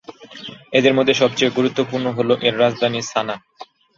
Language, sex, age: Bengali, male, 19-29